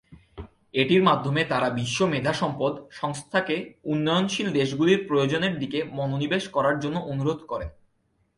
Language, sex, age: Bengali, male, 19-29